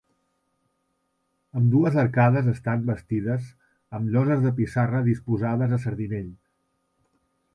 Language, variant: Catalan, Central